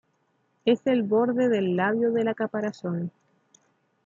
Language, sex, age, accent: Spanish, female, 30-39, Chileno: Chile, Cuyo